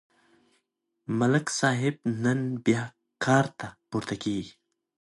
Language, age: Pashto, 30-39